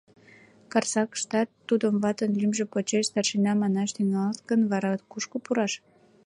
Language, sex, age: Mari, female, 19-29